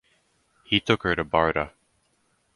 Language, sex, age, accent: English, male, 19-29, United States English